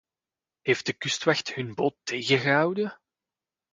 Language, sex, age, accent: Dutch, male, 40-49, Belgisch Nederlands